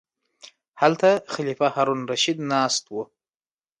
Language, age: Pashto, 19-29